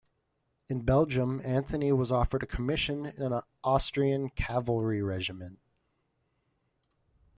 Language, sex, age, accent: English, male, under 19, United States English